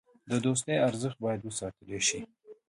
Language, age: Pashto, 19-29